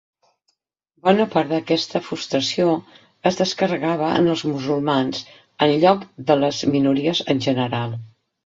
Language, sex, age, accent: Catalan, female, 50-59, balear; central